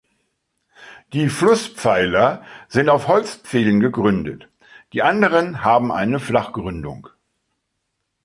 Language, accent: German, Deutschland Deutsch